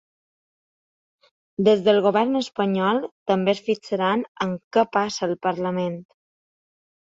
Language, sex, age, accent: Catalan, female, 30-39, mallorquí